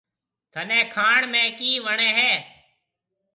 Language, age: Marwari (Pakistan), 30-39